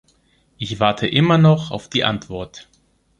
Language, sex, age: German, male, 30-39